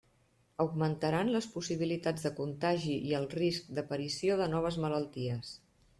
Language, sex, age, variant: Catalan, female, 50-59, Central